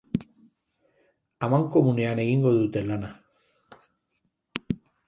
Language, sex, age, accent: Basque, male, 50-59, Erdialdekoa edo Nafarra (Gipuzkoa, Nafarroa)